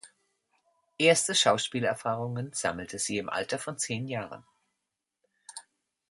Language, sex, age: German, female, 60-69